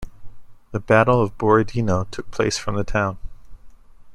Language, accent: English, United States English